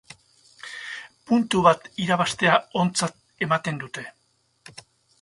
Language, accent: Basque, Mendebalekoa (Araba, Bizkaia, Gipuzkoako mendebaleko herri batzuk)